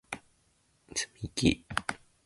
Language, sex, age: Japanese, male, 19-29